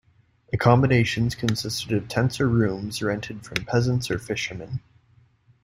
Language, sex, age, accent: English, male, 19-29, United States English